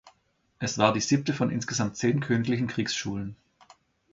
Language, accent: German, Deutschland Deutsch